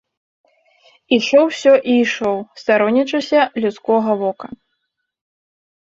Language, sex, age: Belarusian, female, 19-29